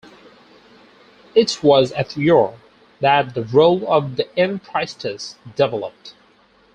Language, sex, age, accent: English, male, 19-29, England English